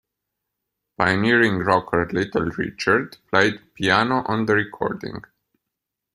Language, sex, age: English, male, 19-29